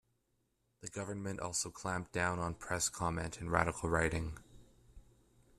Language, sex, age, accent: English, male, 30-39, Canadian English